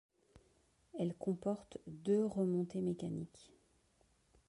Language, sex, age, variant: French, female, 50-59, Français de métropole